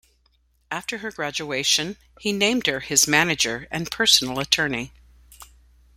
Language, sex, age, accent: English, female, 50-59, United States English